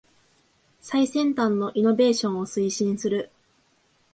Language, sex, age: Japanese, female, 19-29